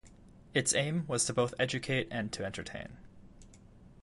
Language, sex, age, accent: English, male, 19-29, Canadian English